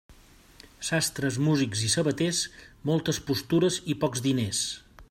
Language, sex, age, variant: Catalan, male, 50-59, Central